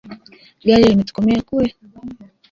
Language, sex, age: Swahili, female, 19-29